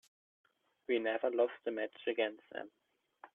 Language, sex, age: English, male, 19-29